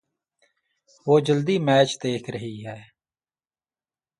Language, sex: Urdu, male